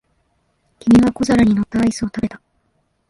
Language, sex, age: Japanese, female, 19-29